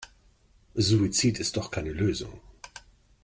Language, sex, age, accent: German, male, 50-59, Deutschland Deutsch